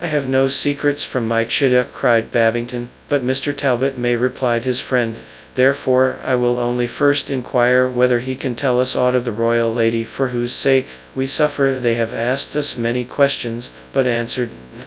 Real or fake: fake